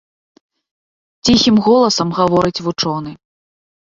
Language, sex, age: Belarusian, female, 30-39